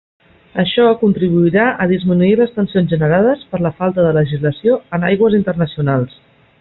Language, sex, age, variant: Catalan, female, 40-49, Central